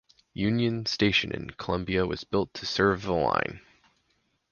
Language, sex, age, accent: English, male, 19-29, United States English